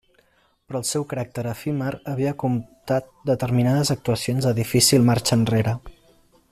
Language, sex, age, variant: Catalan, male, 30-39, Central